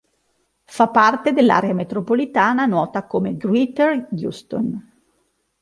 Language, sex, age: Italian, female, 30-39